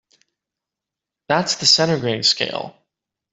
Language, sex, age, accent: English, male, 19-29, United States English